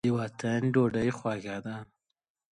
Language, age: Pashto, 30-39